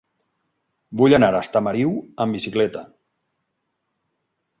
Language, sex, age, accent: Catalan, male, 50-59, valencià